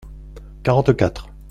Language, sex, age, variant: French, male, 60-69, Français de métropole